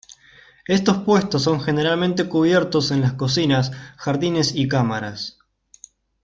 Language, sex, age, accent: Spanish, male, 19-29, Rioplatense: Argentina, Uruguay, este de Bolivia, Paraguay